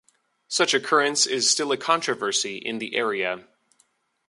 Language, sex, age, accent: English, male, 30-39, United States English